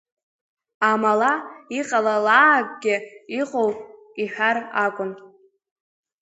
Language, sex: Abkhazian, female